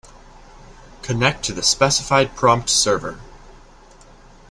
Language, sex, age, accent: English, male, under 19, United States English